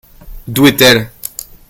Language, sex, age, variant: French, male, under 19, Français de métropole